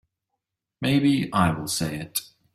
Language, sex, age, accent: English, male, 30-39, Australian English